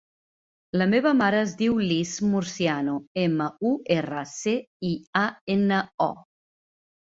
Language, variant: Catalan, Central